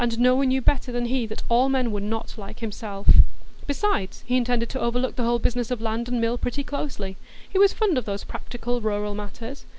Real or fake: real